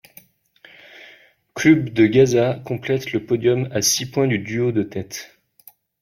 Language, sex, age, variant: French, male, 30-39, Français de métropole